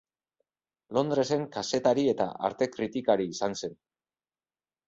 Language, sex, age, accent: Basque, male, 30-39, Mendebalekoa (Araba, Bizkaia, Gipuzkoako mendebaleko herri batzuk)